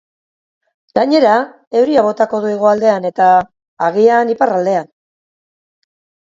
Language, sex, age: Basque, female, 50-59